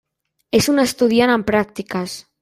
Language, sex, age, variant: Catalan, male, under 19, Central